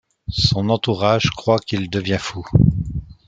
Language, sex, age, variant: French, male, 40-49, Français de métropole